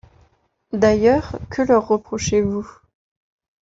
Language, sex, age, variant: French, female, 30-39, Français de métropole